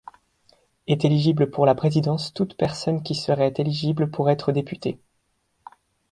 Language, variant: French, Français de métropole